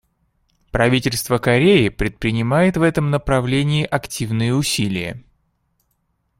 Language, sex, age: Russian, male, 19-29